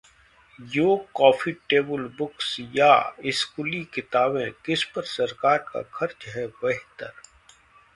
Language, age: Hindi, 40-49